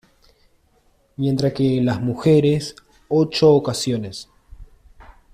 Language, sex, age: Spanish, male, 30-39